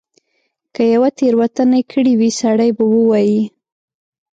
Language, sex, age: Pashto, female, 30-39